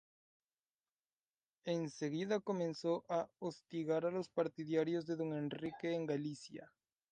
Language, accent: Spanish, México